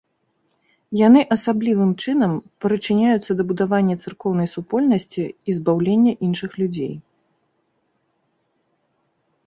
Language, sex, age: Belarusian, female, 30-39